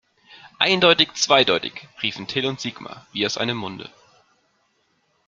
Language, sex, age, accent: German, male, 30-39, Deutschland Deutsch